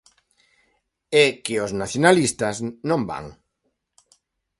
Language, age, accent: Galician, 40-49, Normativo (estándar)